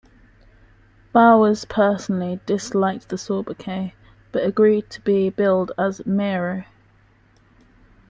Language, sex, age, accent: English, female, 19-29, England English